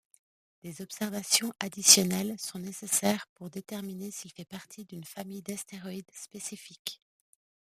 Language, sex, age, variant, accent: French, female, 30-39, Français d'Europe, Français de Suisse